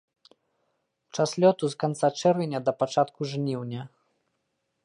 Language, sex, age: Belarusian, male, 30-39